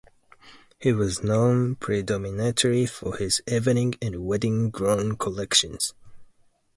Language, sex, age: English, male, 19-29